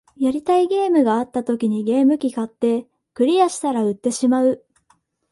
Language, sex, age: Japanese, female, 19-29